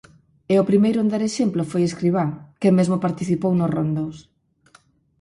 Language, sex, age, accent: Galician, female, 40-49, Normativo (estándar)